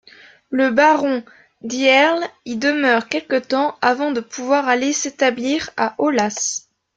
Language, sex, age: French, female, 19-29